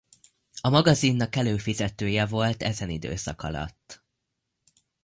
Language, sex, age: Hungarian, male, under 19